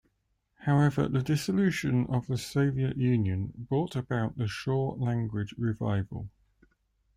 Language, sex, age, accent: English, male, 40-49, England English